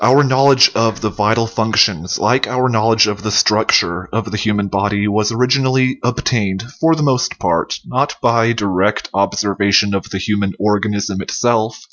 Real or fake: real